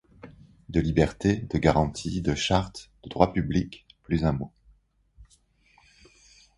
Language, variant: French, Français de métropole